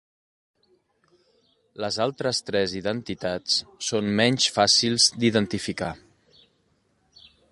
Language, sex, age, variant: Catalan, male, 40-49, Central